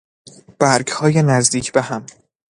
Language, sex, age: Persian, male, 19-29